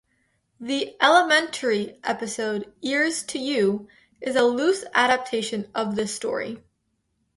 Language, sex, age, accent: English, female, under 19, United States English